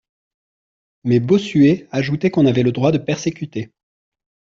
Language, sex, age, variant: French, male, 30-39, Français de métropole